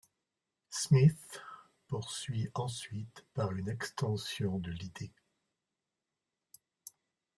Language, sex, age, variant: French, male, 60-69, Français de métropole